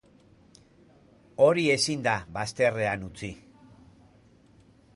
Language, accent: Basque, Mendebalekoa (Araba, Bizkaia, Gipuzkoako mendebaleko herri batzuk)